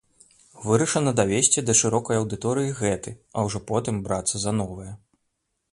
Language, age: Belarusian, 30-39